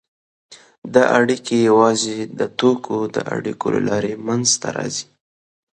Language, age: Pashto, 19-29